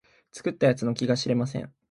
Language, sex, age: Japanese, male, 19-29